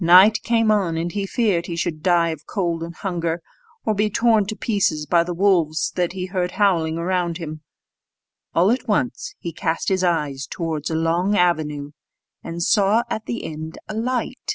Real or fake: real